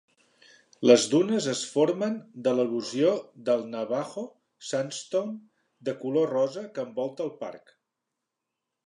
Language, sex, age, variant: Catalan, male, 50-59, Central